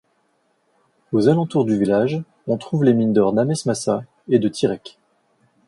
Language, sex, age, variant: French, male, 30-39, Français de métropole